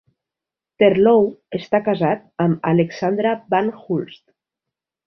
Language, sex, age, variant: Catalan, female, 40-49, Nord-Occidental